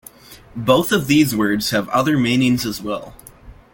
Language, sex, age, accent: English, male, under 19, Canadian English